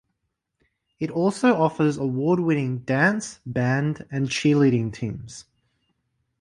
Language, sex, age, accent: English, male, 19-29, Australian English